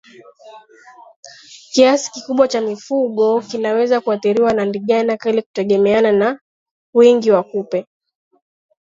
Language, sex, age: Swahili, female, 19-29